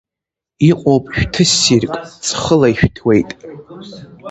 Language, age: Abkhazian, under 19